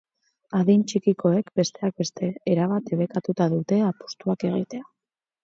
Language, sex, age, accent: Basque, female, 19-29, Mendebalekoa (Araba, Bizkaia, Gipuzkoako mendebaleko herri batzuk)